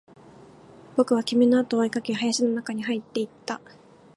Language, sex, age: Japanese, female, 19-29